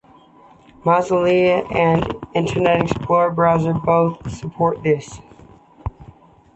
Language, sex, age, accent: English, female, 30-39, United States English